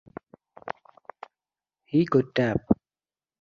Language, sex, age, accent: English, male, 19-29, England English